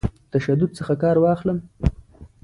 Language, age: Pashto, 30-39